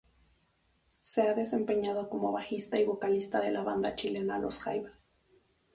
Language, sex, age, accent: Spanish, female, 19-29, México